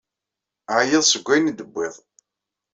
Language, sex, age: Kabyle, male, 40-49